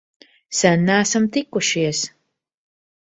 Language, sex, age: Latvian, female, 30-39